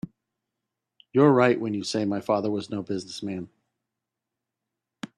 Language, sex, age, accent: English, male, 40-49, United States English